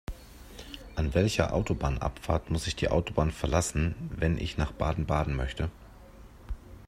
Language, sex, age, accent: German, male, 40-49, Deutschland Deutsch